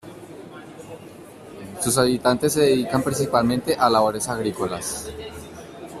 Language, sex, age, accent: Spanish, male, 19-29, Caribe: Cuba, Venezuela, Puerto Rico, República Dominicana, Panamá, Colombia caribeña, México caribeño, Costa del golfo de México